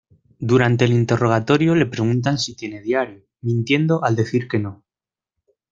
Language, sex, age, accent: Spanish, male, 19-29, España: Centro-Sur peninsular (Madrid, Toledo, Castilla-La Mancha)